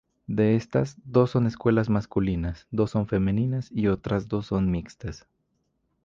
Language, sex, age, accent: Spanish, male, under 19, México